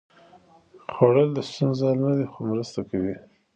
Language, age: Pashto, 40-49